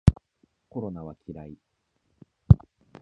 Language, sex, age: Japanese, male, 19-29